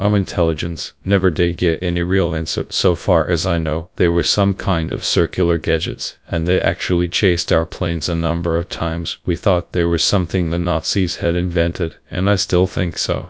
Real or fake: fake